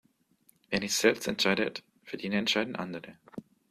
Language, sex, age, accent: German, male, 19-29, Deutschland Deutsch